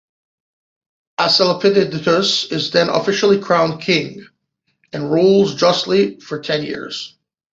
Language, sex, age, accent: English, male, 40-49, Canadian English